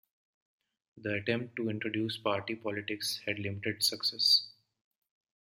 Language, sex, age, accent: English, male, 19-29, India and South Asia (India, Pakistan, Sri Lanka)